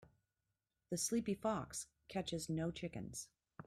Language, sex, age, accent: English, female, 50-59, United States English